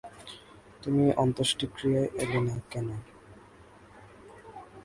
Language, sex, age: Bengali, male, 19-29